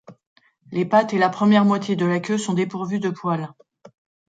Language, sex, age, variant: French, female, 40-49, Français de métropole